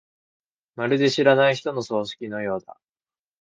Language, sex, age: Japanese, male, under 19